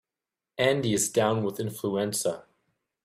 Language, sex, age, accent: English, male, 19-29, United States English